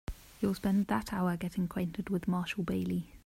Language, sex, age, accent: English, female, 30-39, England English